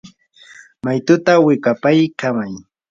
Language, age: Yanahuanca Pasco Quechua, 19-29